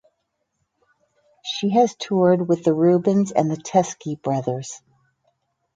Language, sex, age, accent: English, female, 60-69, United States English